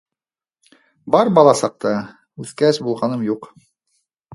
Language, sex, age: Bashkir, male, 30-39